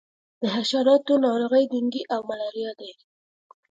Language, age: Pashto, 19-29